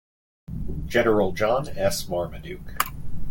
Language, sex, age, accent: English, male, 40-49, United States English